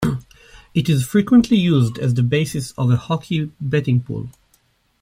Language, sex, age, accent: English, male, 40-49, United States English